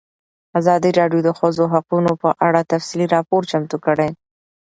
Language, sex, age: Pashto, female, 19-29